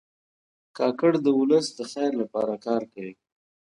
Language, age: Pashto, 30-39